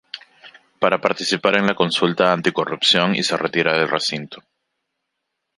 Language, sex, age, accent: Spanish, male, 19-29, Andino-Pacífico: Colombia, Perú, Ecuador, oeste de Bolivia y Venezuela andina